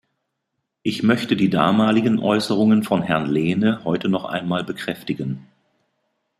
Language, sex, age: German, male, 50-59